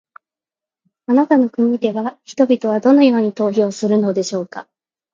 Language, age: English, 19-29